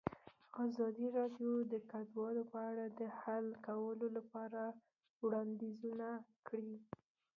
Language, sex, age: Pashto, female, under 19